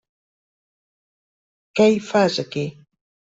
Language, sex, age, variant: Catalan, female, 60-69, Central